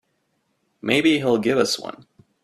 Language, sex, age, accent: English, male, 19-29, United States English